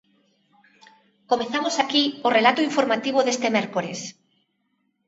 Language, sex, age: Galician, female, 30-39